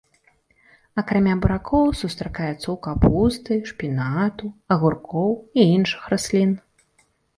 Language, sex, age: Belarusian, female, 30-39